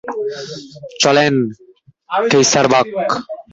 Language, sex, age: Bengali, male, 19-29